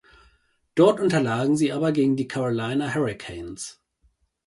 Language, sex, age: German, male, 30-39